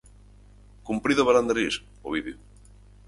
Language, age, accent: Galician, 19-29, Central (gheada)